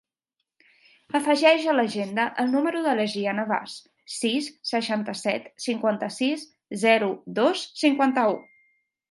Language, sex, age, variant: Catalan, female, 19-29, Central